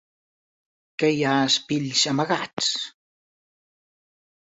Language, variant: Catalan, Central